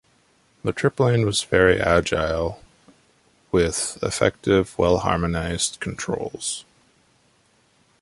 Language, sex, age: English, male, 19-29